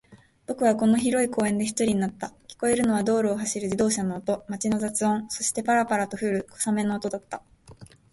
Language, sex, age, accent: Japanese, female, 19-29, 標準語